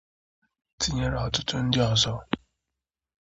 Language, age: Igbo, 30-39